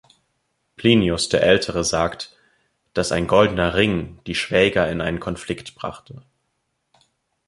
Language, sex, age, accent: German, male, 19-29, Deutschland Deutsch